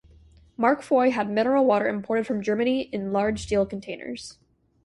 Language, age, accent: English, 19-29, United States English